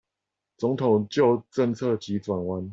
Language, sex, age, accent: Chinese, male, 30-39, 出生地：新北市